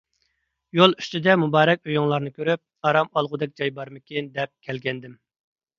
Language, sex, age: Uyghur, male, 30-39